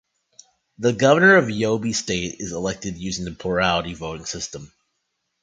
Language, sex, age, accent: English, male, under 19, United States English